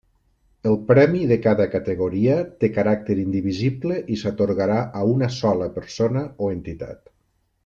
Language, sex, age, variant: Catalan, male, 40-49, Nord-Occidental